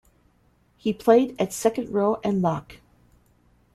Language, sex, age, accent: English, female, 50-59, United States English